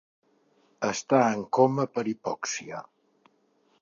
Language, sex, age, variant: Catalan, male, 60-69, Central